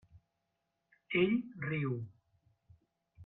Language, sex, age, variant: Catalan, male, 50-59, Central